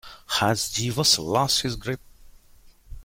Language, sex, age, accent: English, male, 50-59, England English